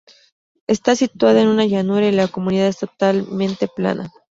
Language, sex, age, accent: Spanish, female, 19-29, México